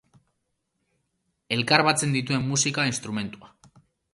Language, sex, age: Basque, male, 19-29